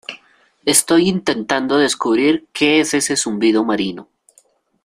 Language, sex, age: Spanish, male, 19-29